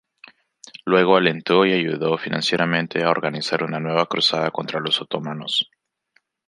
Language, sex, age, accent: Spanish, male, 19-29, Andino-Pacífico: Colombia, Perú, Ecuador, oeste de Bolivia y Venezuela andina